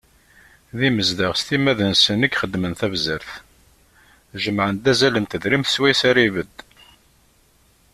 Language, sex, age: Kabyle, male, 50-59